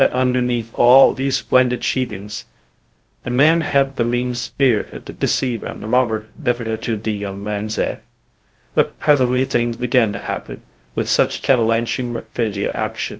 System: TTS, VITS